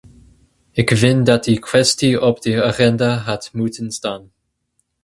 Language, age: Dutch, 19-29